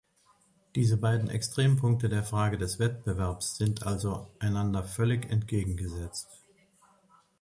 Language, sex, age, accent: German, male, 60-69, Deutschland Deutsch